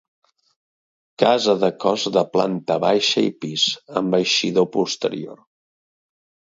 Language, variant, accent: Catalan, Central, central